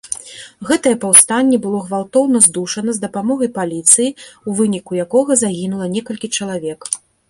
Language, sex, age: Belarusian, female, 30-39